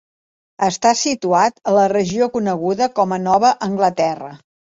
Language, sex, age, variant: Catalan, female, 60-69, Central